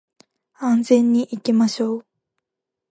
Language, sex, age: Japanese, female, 19-29